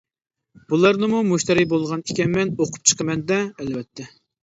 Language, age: Uyghur, 30-39